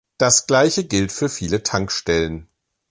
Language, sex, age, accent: German, male, 40-49, Deutschland Deutsch